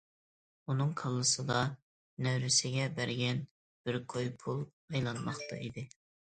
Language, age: Uyghur, 19-29